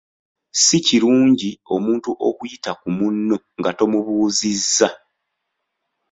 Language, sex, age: Ganda, male, 30-39